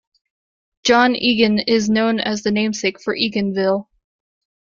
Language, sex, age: English, female, 30-39